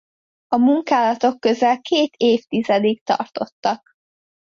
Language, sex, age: Hungarian, female, under 19